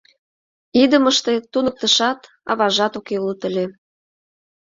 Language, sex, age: Mari, female, 30-39